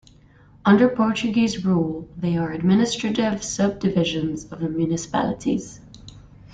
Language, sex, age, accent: English, female, 19-29, United States English